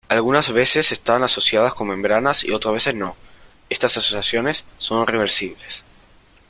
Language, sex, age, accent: Spanish, male, under 19, Rioplatense: Argentina, Uruguay, este de Bolivia, Paraguay